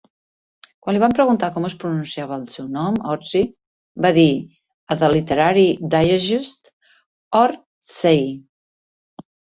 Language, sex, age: Catalan, female, 50-59